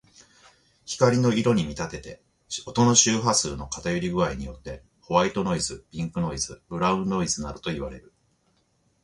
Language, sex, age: Japanese, male, 40-49